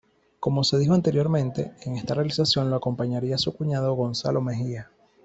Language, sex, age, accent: Spanish, male, 30-39, Caribe: Cuba, Venezuela, Puerto Rico, República Dominicana, Panamá, Colombia caribeña, México caribeño, Costa del golfo de México